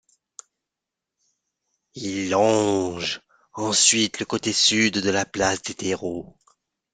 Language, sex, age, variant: French, male, under 19, Français de métropole